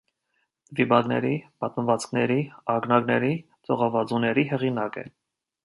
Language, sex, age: Armenian, male, 19-29